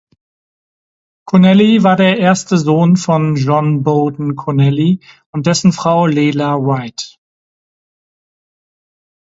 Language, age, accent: German, 40-49, Deutschland Deutsch